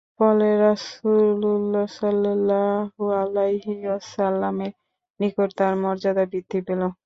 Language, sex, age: Bengali, female, 19-29